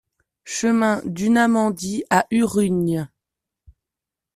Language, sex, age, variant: French, female, 30-39, Français de métropole